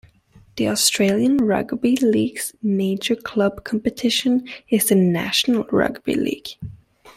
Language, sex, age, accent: English, female, 19-29, England English